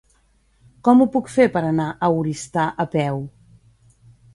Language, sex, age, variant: Catalan, female, 40-49, Central